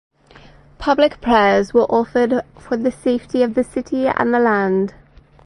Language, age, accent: English, 30-39, United States English; England English